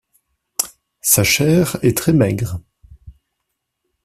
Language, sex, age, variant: French, male, 19-29, Français de métropole